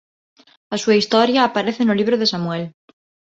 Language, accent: Galician, Neofalante